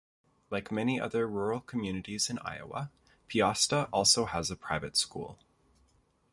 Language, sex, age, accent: English, male, 30-39, Canadian English